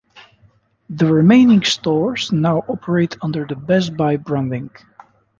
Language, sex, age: English, male, 19-29